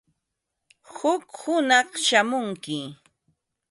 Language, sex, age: Ambo-Pasco Quechua, female, 50-59